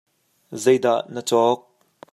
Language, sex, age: Hakha Chin, male, 30-39